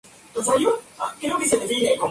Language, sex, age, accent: Spanish, female, under 19, México